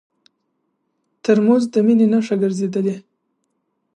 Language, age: Pashto, 19-29